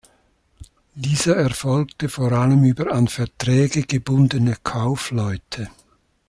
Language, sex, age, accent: German, male, 70-79, Schweizerdeutsch